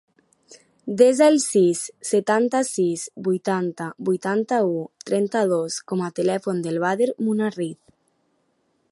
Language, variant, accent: Catalan, Nord-Occidental, central